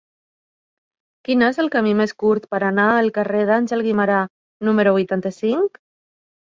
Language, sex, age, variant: Catalan, female, 50-59, Balear